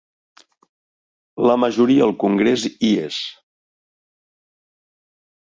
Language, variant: Catalan, Central